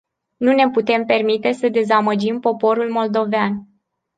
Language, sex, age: Romanian, female, 19-29